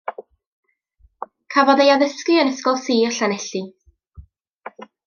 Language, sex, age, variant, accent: Welsh, female, 19-29, North-Eastern Welsh, Y Deyrnas Unedig Cymraeg